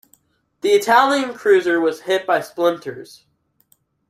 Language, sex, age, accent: English, male, under 19, United States English